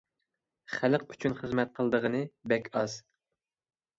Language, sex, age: Uyghur, male, 30-39